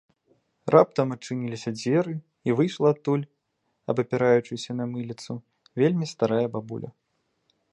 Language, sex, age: Belarusian, male, 19-29